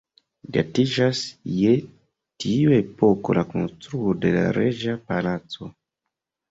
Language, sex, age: Esperanto, male, 30-39